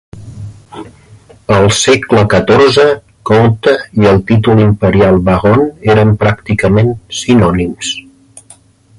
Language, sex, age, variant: Catalan, male, 50-59, Central